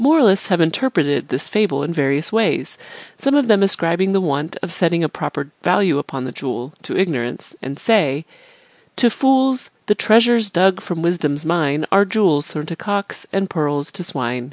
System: none